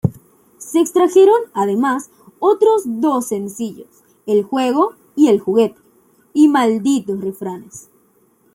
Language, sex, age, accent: Spanish, female, 19-29, México